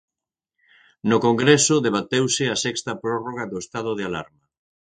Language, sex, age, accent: Galician, male, 60-69, Atlántico (seseo e gheada)